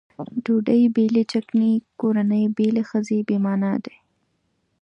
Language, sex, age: Pashto, female, 19-29